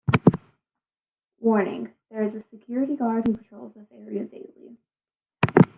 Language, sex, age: English, female, under 19